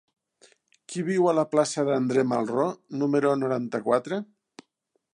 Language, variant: Catalan, Septentrional